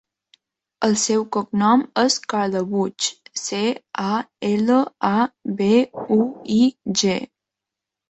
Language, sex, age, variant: Catalan, female, under 19, Balear